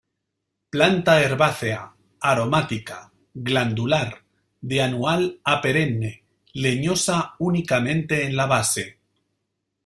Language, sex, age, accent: Spanish, male, 40-49, España: Norte peninsular (Asturias, Castilla y León, Cantabria, País Vasco, Navarra, Aragón, La Rioja, Guadalajara, Cuenca)